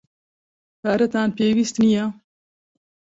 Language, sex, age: Central Kurdish, female, 50-59